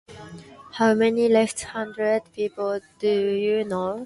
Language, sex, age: English, female, 19-29